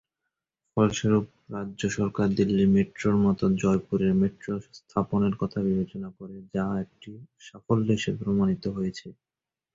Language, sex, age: Bengali, male, 19-29